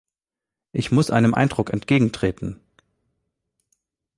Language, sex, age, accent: German, male, 30-39, Deutschland Deutsch